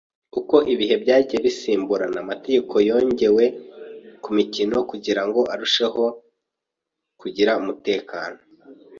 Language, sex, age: Kinyarwanda, male, 19-29